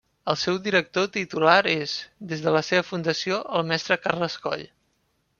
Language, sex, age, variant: Catalan, male, 19-29, Central